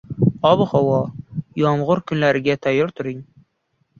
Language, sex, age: Uzbek, male, 19-29